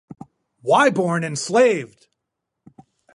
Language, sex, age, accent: English, male, 40-49, United States English